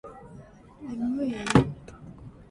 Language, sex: English, female